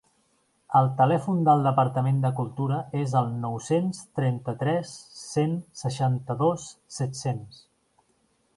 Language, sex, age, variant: Catalan, male, 40-49, Central